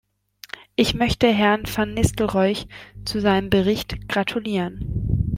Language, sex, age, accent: German, female, 19-29, Deutschland Deutsch